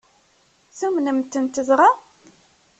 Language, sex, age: Kabyle, female, 30-39